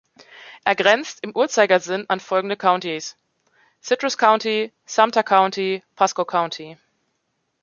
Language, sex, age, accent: German, female, 30-39, Deutschland Deutsch